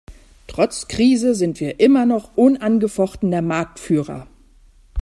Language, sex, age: German, female, 30-39